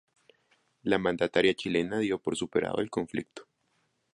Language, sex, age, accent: Spanish, male, 19-29, Andino-Pacífico: Colombia, Perú, Ecuador, oeste de Bolivia y Venezuela andina